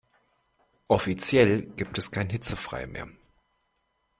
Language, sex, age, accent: German, male, 40-49, Deutschland Deutsch